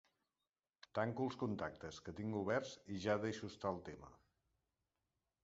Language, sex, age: Catalan, male, 50-59